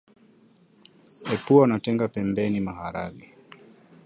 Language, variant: Swahili, Kiswahili Sanifu (EA)